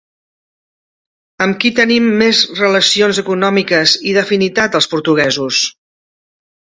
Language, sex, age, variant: Catalan, female, 40-49, Central